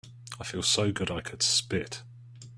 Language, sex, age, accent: English, male, 30-39, England English